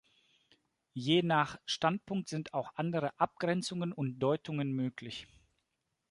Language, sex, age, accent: German, male, 30-39, Deutschland Deutsch